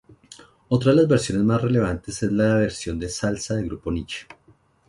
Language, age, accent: Spanish, 40-49, Andino-Pacífico: Colombia, Perú, Ecuador, oeste de Bolivia y Venezuela andina